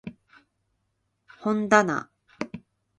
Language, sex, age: Japanese, female, 19-29